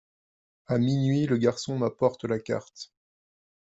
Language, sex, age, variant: French, male, 30-39, Français de métropole